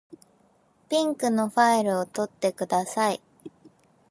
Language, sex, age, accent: Japanese, female, 19-29, 標準語